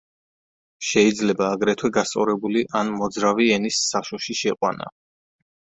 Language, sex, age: Georgian, male, 30-39